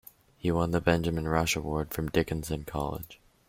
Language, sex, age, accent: English, male, under 19, United States English